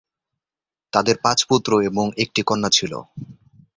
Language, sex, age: Bengali, male, under 19